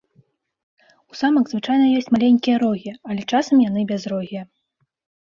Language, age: Belarusian, 19-29